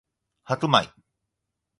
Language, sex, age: Japanese, male, 40-49